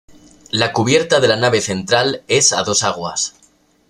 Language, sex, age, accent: Spanish, male, 19-29, España: Norte peninsular (Asturias, Castilla y León, Cantabria, País Vasco, Navarra, Aragón, La Rioja, Guadalajara, Cuenca)